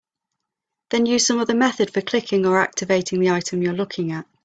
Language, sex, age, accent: English, female, 30-39, England English